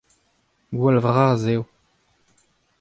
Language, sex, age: Breton, male, 19-29